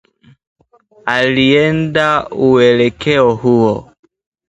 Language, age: Swahili, 19-29